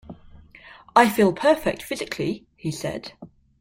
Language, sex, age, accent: English, female, 19-29, England English